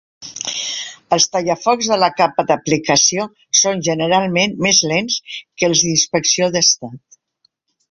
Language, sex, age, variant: Catalan, male, 60-69, Central